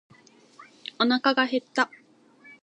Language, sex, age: Japanese, female, 19-29